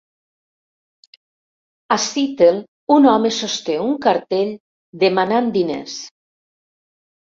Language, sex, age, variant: Catalan, female, 60-69, Septentrional